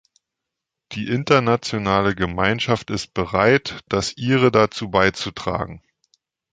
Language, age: German, 40-49